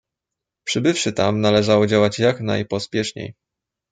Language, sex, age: Polish, male, 19-29